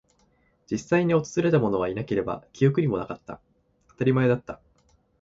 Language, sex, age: Japanese, male, 19-29